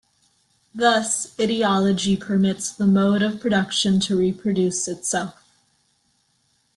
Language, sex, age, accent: English, female, 19-29, United States English